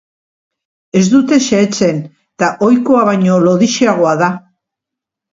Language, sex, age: Basque, female, 60-69